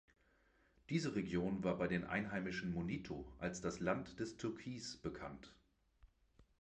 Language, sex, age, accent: German, male, 30-39, Deutschland Deutsch